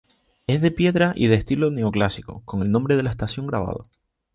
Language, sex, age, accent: Spanish, male, 19-29, España: Islas Canarias